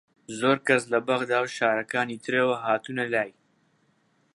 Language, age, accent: Central Kurdish, under 19, سۆرانی